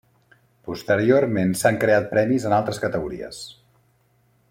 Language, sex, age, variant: Catalan, male, 40-49, Central